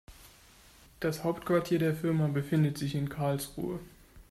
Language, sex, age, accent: German, male, 19-29, Deutschland Deutsch